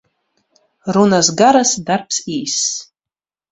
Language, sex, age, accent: Latvian, female, 30-39, Latgaliešu